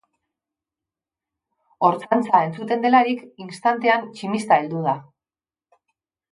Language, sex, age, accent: Basque, female, 50-59, Mendebalekoa (Araba, Bizkaia, Gipuzkoako mendebaleko herri batzuk)